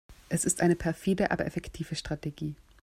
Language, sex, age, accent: German, female, 30-39, Österreichisches Deutsch